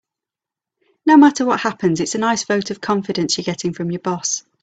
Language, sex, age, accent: English, female, 30-39, England English